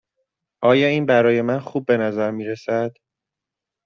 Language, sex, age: Persian, male, 19-29